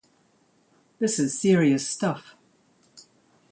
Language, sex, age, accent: English, female, 70-79, New Zealand English